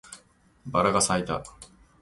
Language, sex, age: Japanese, male, 30-39